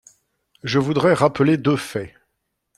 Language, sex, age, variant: French, male, 50-59, Français de métropole